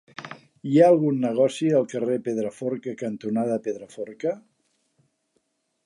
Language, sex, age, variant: Catalan, male, 60-69, Central